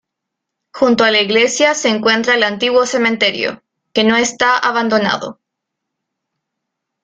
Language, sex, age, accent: Spanish, female, 19-29, Chileno: Chile, Cuyo